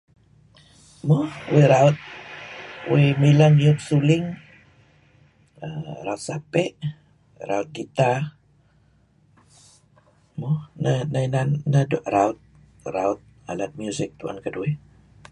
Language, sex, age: Kelabit, female, 60-69